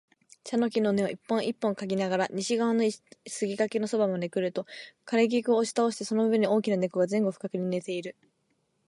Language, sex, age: Japanese, female, 19-29